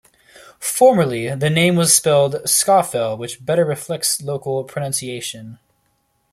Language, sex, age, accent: English, male, 30-39, United States English